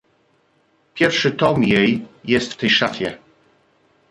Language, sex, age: Polish, male, 40-49